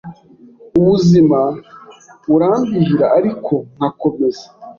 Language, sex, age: Kinyarwanda, male, 19-29